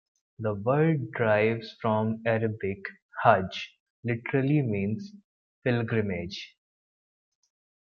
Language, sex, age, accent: English, male, 30-39, India and South Asia (India, Pakistan, Sri Lanka)